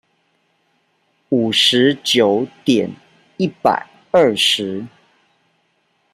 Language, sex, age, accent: Chinese, male, 40-49, 出生地：臺北市